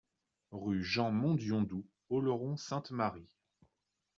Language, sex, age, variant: French, male, 30-39, Français de métropole